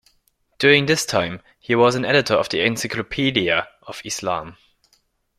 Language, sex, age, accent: English, male, 19-29, England English